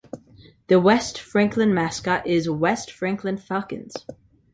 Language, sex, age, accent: English, male, under 19, United States English